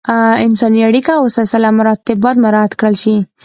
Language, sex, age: Pashto, female, under 19